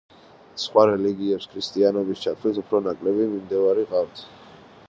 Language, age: Georgian, 19-29